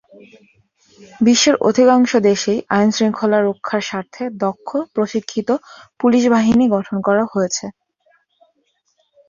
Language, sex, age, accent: Bengali, female, 30-39, Native